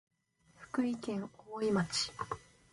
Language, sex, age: Japanese, female, 19-29